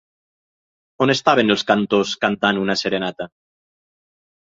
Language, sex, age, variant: Catalan, male, 50-59, Nord-Occidental